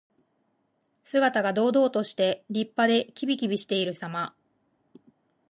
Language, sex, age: Japanese, female, 40-49